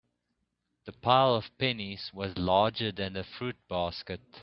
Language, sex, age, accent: English, male, 30-39, Southern African (South Africa, Zimbabwe, Namibia)